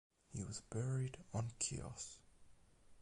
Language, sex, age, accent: English, male, under 19, Australian English; England English; New Zealand English